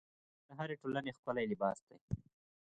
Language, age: Pashto, 19-29